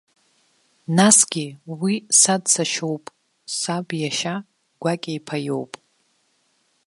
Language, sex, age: Abkhazian, female, 19-29